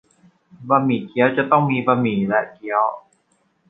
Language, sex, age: Thai, male, under 19